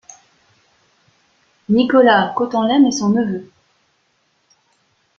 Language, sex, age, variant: French, female, 40-49, Français de métropole